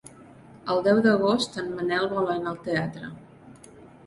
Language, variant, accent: Catalan, Central, central